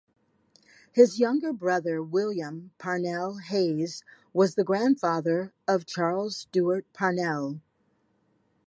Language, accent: English, United States English